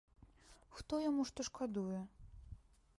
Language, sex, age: Belarusian, female, under 19